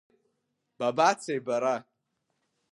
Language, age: Abkhazian, under 19